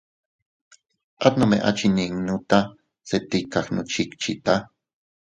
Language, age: Teutila Cuicatec, 30-39